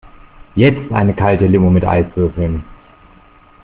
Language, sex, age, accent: German, male, 30-39, Deutschland Deutsch